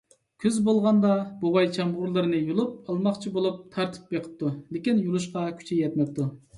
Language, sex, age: Uyghur, male, 30-39